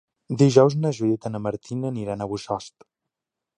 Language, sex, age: Catalan, male, under 19